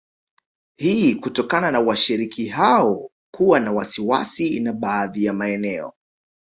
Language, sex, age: Swahili, male, 19-29